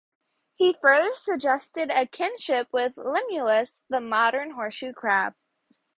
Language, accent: English, United States English